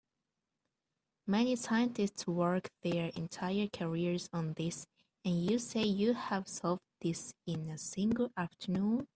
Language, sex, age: English, female, 19-29